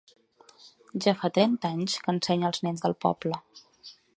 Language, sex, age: Catalan, female, 19-29